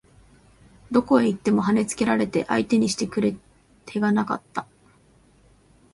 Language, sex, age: Japanese, female, 19-29